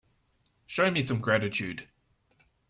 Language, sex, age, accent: English, male, 30-39, Australian English